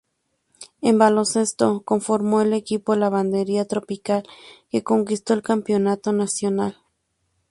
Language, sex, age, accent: Spanish, female, 19-29, México